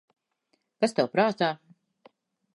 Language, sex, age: Latvian, female, 30-39